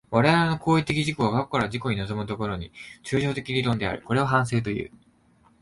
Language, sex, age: Japanese, male, 19-29